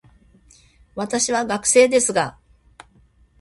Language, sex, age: Japanese, female, 50-59